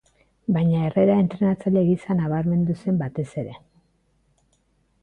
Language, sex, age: Basque, female, 40-49